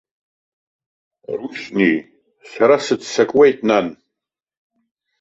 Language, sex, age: Abkhazian, male, 30-39